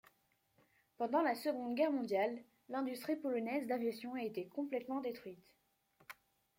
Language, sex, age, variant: French, female, under 19, Français de métropole